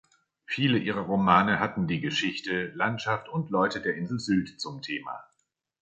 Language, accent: German, Deutschland Deutsch